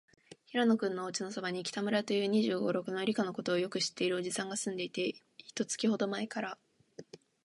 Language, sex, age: Japanese, female, 19-29